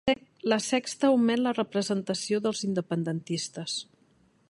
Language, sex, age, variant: Catalan, female, 50-59, Central